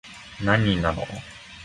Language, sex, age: Japanese, male, 19-29